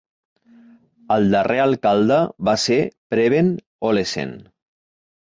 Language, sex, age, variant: Catalan, male, 50-59, Central